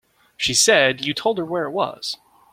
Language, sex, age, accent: English, male, 30-39, United States English